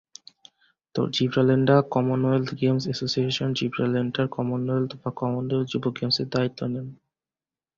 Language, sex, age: Bengali, male, 19-29